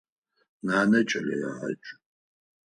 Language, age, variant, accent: Adyghe, 40-49, Адыгабзэ (Кирил, пстэумэ зэдыряе), Кıэмгуй (Çemguy)